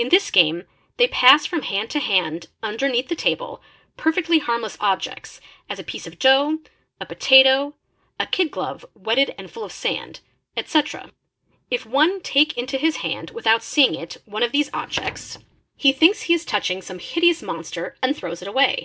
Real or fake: real